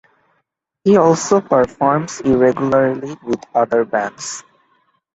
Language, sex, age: English, male, 19-29